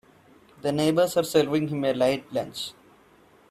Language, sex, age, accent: English, male, 19-29, India and South Asia (India, Pakistan, Sri Lanka)